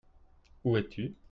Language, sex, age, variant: French, male, 30-39, Français de métropole